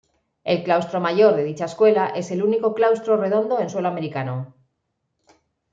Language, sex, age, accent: Spanish, female, 40-49, España: Norte peninsular (Asturias, Castilla y León, Cantabria, País Vasco, Navarra, Aragón, La Rioja, Guadalajara, Cuenca)